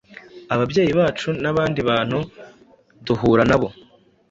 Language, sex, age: Kinyarwanda, male, 19-29